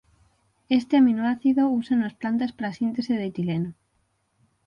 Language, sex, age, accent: Galician, female, 19-29, Atlántico (seseo e gheada)